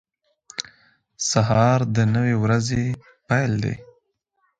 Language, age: Pashto, 19-29